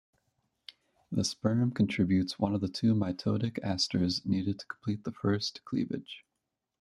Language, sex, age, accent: English, male, 19-29, United States English